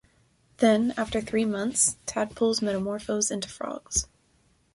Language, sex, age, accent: English, female, under 19, United States English